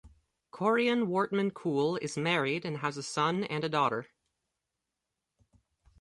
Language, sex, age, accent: English, male, under 19, United States English